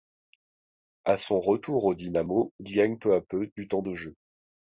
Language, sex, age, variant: French, male, 30-39, Français de métropole